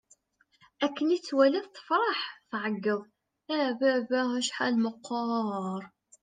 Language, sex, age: Kabyle, female, 40-49